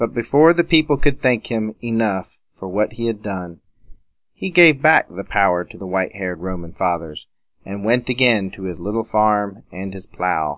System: none